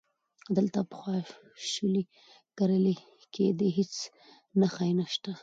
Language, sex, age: Pashto, female, 30-39